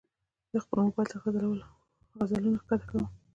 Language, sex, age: Pashto, female, 19-29